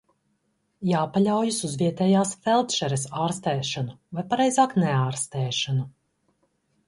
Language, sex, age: Latvian, female, 30-39